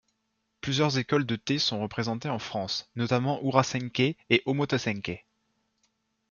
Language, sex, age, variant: French, male, 19-29, Français de métropole